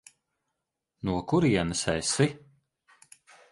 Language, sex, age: Latvian, male, 40-49